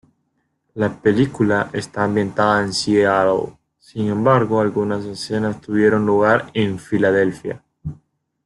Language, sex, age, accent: Spanish, male, 19-29, América central